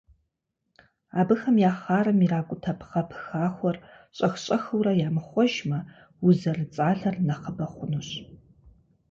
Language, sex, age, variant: Kabardian, female, 40-49, Адыгэбзэ (Къэбэрдей, Кирил, Урысей)